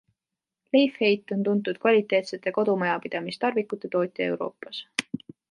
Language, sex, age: Estonian, female, 19-29